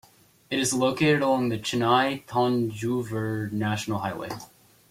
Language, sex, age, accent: English, male, under 19, United States English